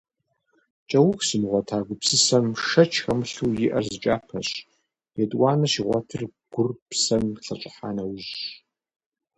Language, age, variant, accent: Kabardian, 40-49, Адыгэбзэ (Къэбэрдей, Кирил, псоми зэдай), Джылэхъстэней (Gilahsteney)